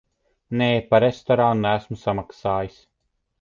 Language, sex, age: Latvian, male, 30-39